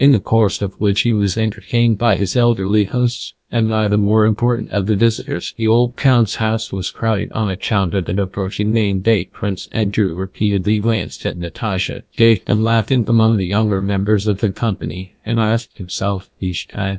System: TTS, GlowTTS